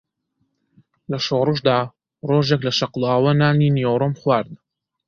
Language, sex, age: Central Kurdish, male, 19-29